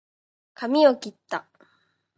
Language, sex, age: Japanese, female, under 19